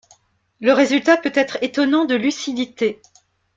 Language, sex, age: French, female, 50-59